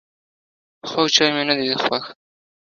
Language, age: Pashto, 19-29